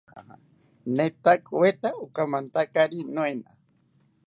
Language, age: South Ucayali Ashéninka, 60-69